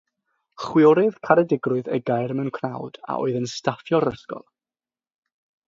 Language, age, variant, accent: Welsh, 19-29, South-Eastern Welsh, Y Deyrnas Unedig Cymraeg